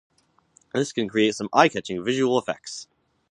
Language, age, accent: English, under 19, United States English